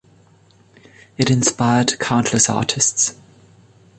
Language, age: English, 30-39